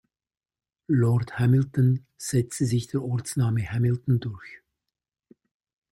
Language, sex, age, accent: German, male, 70-79, Schweizerdeutsch